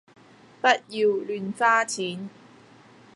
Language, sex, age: Cantonese, female, 30-39